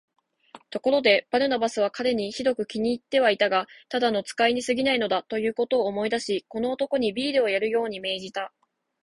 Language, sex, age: Japanese, female, 19-29